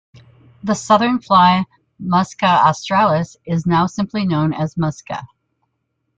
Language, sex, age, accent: English, female, 60-69, United States English